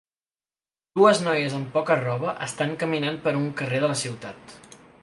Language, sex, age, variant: Catalan, male, 19-29, Central